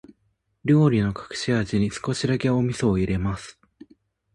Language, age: Japanese, 19-29